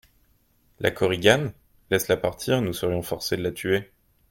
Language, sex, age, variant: French, male, 19-29, Français de métropole